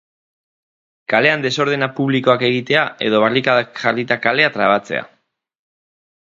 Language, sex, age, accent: Basque, male, 30-39, Erdialdekoa edo Nafarra (Gipuzkoa, Nafarroa)